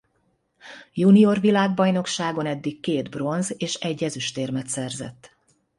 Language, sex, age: Hungarian, female, 50-59